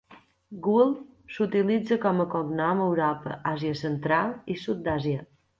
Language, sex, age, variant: Catalan, female, 50-59, Balear